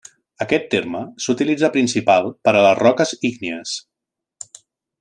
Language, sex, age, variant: Catalan, male, 30-39, Central